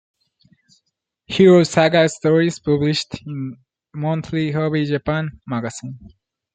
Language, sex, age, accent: English, male, under 19, United States English